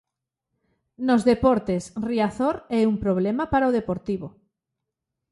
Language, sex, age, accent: Galician, female, 40-49, Normativo (estándar)